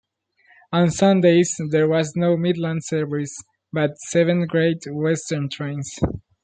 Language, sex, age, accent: English, male, under 19, United States English